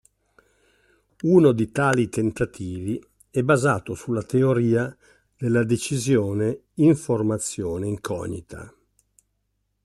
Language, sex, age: Italian, male, 60-69